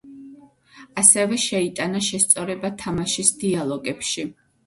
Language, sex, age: Georgian, female, 30-39